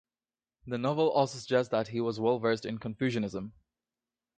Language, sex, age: English, male, 19-29